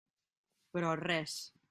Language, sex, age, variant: Catalan, female, 19-29, Central